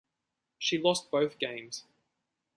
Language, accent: English, Australian English